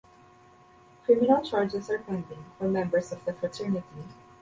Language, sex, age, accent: English, female, 19-29, Filipino